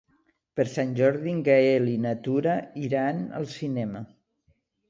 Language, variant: Catalan, Nord-Occidental